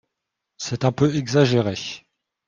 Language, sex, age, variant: French, male, 30-39, Français de métropole